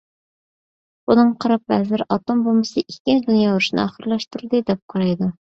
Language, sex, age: Uyghur, female, 30-39